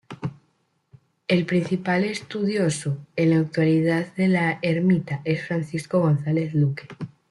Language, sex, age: Spanish, female, 19-29